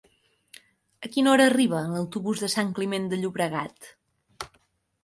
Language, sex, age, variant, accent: Catalan, female, 30-39, Central, Girona